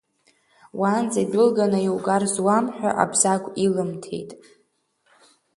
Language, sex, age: Abkhazian, female, under 19